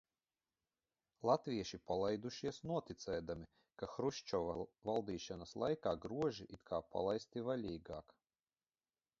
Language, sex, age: Latvian, male, 40-49